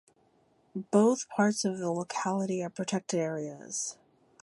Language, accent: English, United States English